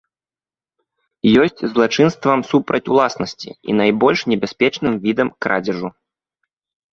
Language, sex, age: Belarusian, male, 30-39